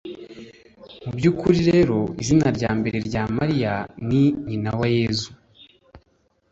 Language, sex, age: Kinyarwanda, male, 19-29